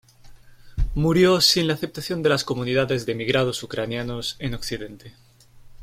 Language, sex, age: Spanish, male, 19-29